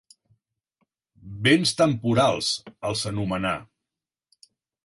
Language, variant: Catalan, Septentrional